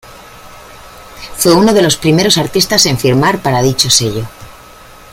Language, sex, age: Spanish, female, 40-49